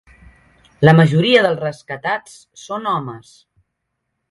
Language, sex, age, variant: Catalan, female, 30-39, Septentrional